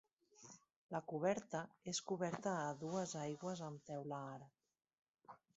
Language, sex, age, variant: Catalan, female, 30-39, Central